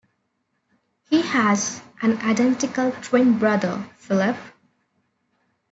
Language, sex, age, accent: English, female, 19-29, India and South Asia (India, Pakistan, Sri Lanka)